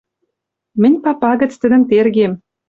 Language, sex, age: Western Mari, female, 30-39